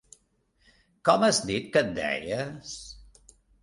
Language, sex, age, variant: Catalan, male, 50-59, Central